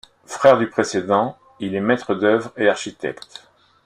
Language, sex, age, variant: French, male, 50-59, Français de métropole